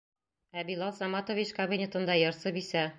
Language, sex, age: Bashkir, female, 40-49